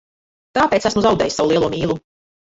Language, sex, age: Latvian, female, 40-49